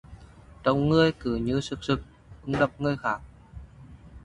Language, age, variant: Vietnamese, 19-29, Hà Nội